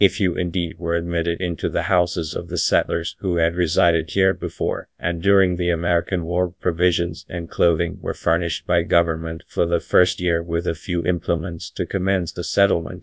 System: TTS, GradTTS